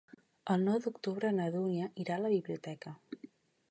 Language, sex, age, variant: Catalan, female, 19-29, Central